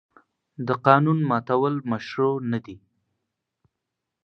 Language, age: Pashto, 19-29